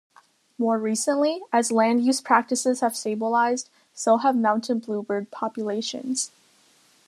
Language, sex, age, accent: English, female, under 19, United States English